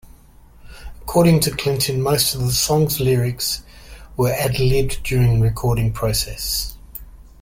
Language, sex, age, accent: English, male, 50-59, Australian English